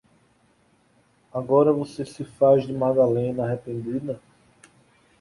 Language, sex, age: Portuguese, male, 30-39